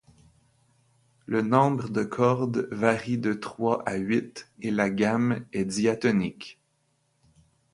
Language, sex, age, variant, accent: French, male, 30-39, Français d'Amérique du Nord, Français du Canada